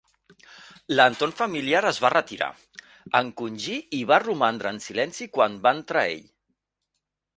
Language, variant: Catalan, Central